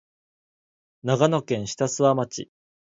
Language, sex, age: Japanese, male, 19-29